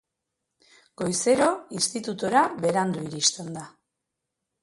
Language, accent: Basque, Mendebalekoa (Araba, Bizkaia, Gipuzkoako mendebaleko herri batzuk)